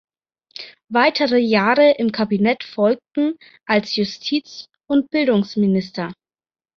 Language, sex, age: German, female, 30-39